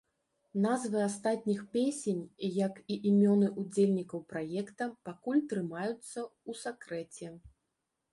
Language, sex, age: Belarusian, female, 40-49